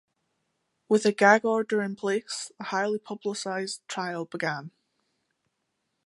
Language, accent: English, Scottish English